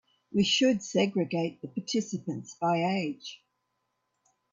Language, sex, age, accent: English, female, 70-79, Australian English